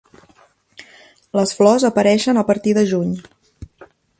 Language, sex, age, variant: Catalan, female, 19-29, Central